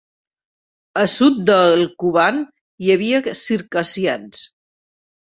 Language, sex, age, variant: Catalan, female, 50-59, Central